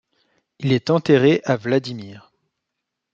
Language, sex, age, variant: French, male, 30-39, Français de métropole